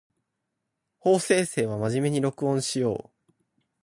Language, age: Japanese, under 19